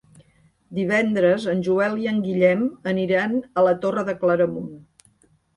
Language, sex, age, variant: Catalan, female, 60-69, Central